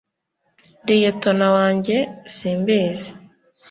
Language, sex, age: Kinyarwanda, female, 30-39